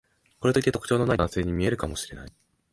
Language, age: Japanese, 19-29